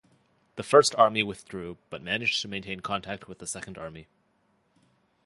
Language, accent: English, United States English